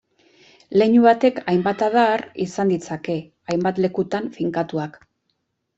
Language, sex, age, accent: Basque, female, 40-49, Erdialdekoa edo Nafarra (Gipuzkoa, Nafarroa)